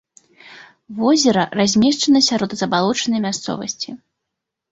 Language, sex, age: Belarusian, female, 30-39